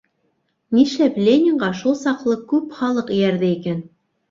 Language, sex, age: Bashkir, female, 30-39